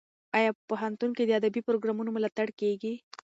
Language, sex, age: Pashto, female, 19-29